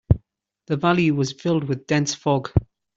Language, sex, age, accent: English, male, 30-39, England English